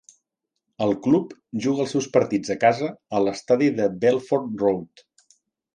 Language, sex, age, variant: Catalan, male, 40-49, Central